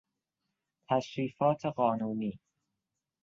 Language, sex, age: Persian, male, 19-29